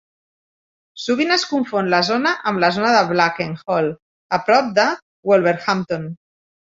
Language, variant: Catalan, Central